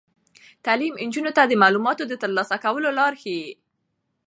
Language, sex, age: Pashto, female, under 19